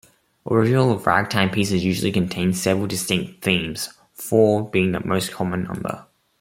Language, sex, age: English, male, 19-29